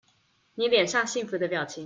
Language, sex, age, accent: Chinese, female, 19-29, 出生地：臺北市